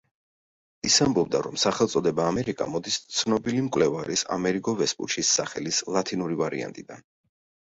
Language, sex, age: Georgian, male, 40-49